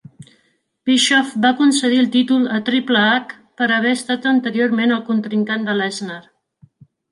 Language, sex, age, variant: Catalan, female, 40-49, Central